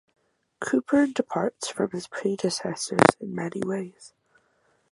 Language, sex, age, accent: English, female, under 19, Scottish English